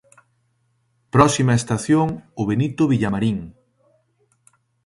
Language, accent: Galician, Central (gheada)